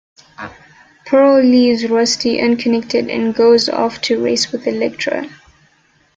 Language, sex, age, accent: English, female, 19-29, United States English